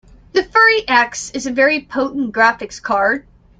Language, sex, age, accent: English, female, 19-29, United States English